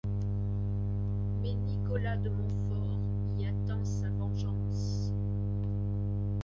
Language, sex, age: French, female, 60-69